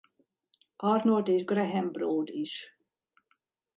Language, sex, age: Hungarian, female, 50-59